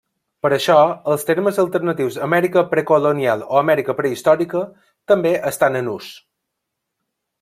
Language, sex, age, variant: Catalan, male, 30-39, Balear